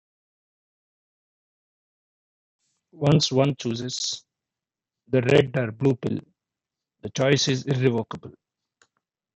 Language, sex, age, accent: English, male, 60-69, India and South Asia (India, Pakistan, Sri Lanka)